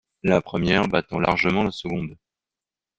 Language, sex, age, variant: French, male, 40-49, Français de métropole